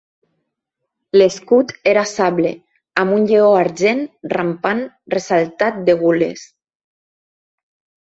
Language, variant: Catalan, Nord-Occidental